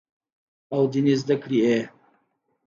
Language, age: Pashto, 30-39